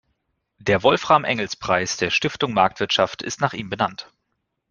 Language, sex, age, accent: German, male, 30-39, Deutschland Deutsch